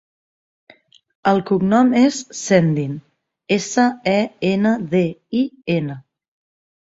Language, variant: Catalan, Central